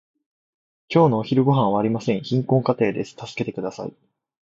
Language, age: Japanese, 19-29